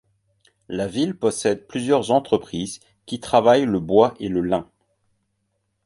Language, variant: French, Français de métropole